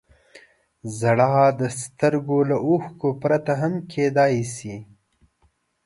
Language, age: Pashto, 19-29